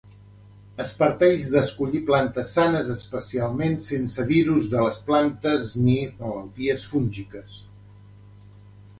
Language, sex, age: Catalan, male, 50-59